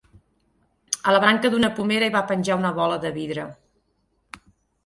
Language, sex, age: Catalan, female, 50-59